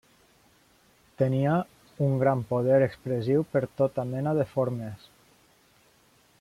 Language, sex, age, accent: Catalan, male, 30-39, valencià